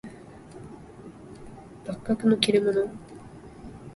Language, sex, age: Japanese, female, 19-29